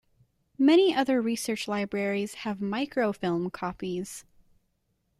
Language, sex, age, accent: English, female, 19-29, United States English